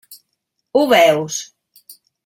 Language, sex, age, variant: Catalan, female, 60-69, Central